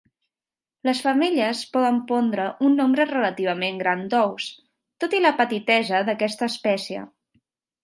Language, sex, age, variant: Catalan, female, 19-29, Central